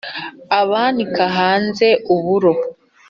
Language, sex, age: Kinyarwanda, female, 30-39